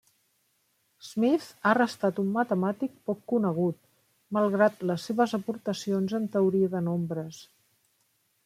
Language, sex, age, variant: Catalan, female, 50-59, Central